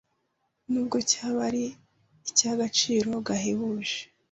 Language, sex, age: Kinyarwanda, female, 30-39